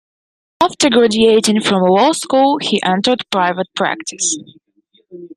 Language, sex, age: English, female, 19-29